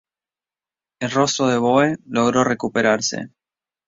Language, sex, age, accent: Spanish, male, 19-29, Rioplatense: Argentina, Uruguay, este de Bolivia, Paraguay